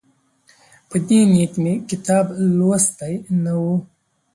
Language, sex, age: Pashto, male, 19-29